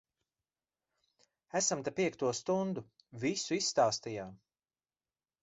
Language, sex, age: Latvian, male, 40-49